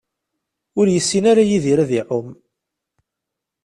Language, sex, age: Kabyle, male, 30-39